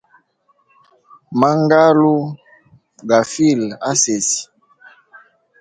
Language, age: Hemba, 19-29